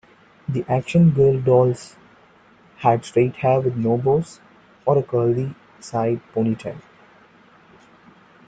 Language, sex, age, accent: English, male, 19-29, India and South Asia (India, Pakistan, Sri Lanka)